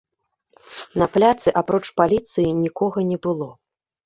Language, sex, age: Belarusian, female, 30-39